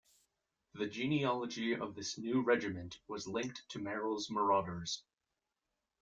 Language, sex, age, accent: English, male, 19-29, United States English